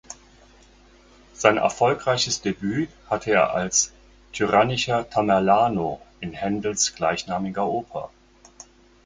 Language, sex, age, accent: German, male, 60-69, Deutschland Deutsch